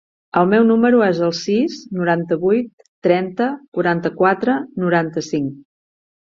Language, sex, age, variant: Catalan, female, 50-59, Central